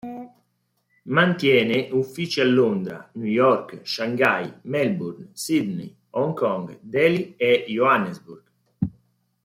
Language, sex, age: Italian, male, 30-39